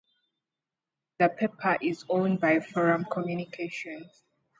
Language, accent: English, United States English